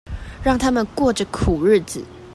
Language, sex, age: Chinese, female, 19-29